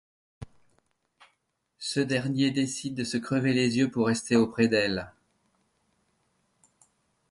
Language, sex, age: French, male, 60-69